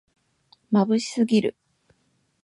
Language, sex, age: Japanese, female, 40-49